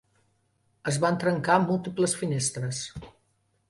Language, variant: Catalan, Central